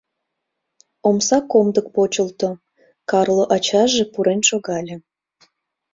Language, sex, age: Mari, female, 19-29